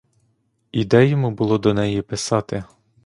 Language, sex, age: Ukrainian, male, 19-29